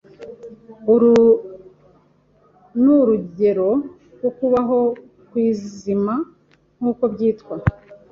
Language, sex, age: Kinyarwanda, male, 19-29